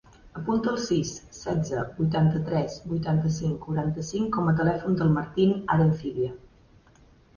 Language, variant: Catalan, Central